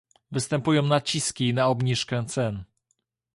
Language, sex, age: Polish, male, 19-29